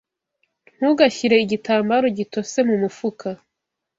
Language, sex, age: Kinyarwanda, female, 19-29